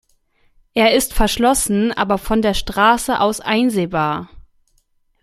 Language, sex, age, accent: German, male, 19-29, Deutschland Deutsch